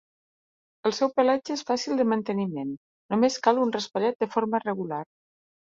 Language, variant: Catalan, Septentrional